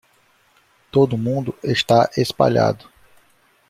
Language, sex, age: Portuguese, male, 40-49